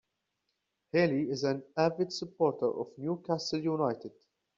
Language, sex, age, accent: English, male, 19-29, United States English